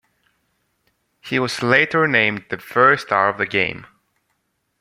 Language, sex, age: English, male, 19-29